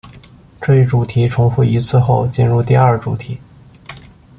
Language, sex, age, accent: Chinese, male, 19-29, 出生地：北京市